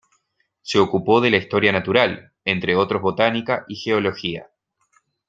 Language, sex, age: Spanish, male, 19-29